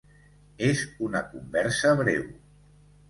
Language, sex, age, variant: Catalan, male, 60-69, Central